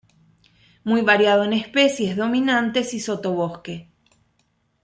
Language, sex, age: Spanish, female, 40-49